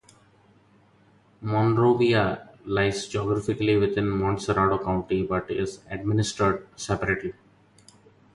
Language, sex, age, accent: English, male, 30-39, India and South Asia (India, Pakistan, Sri Lanka)